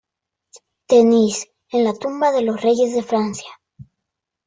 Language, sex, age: Spanish, female, under 19